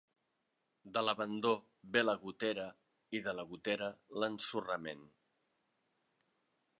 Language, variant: Catalan, Nord-Occidental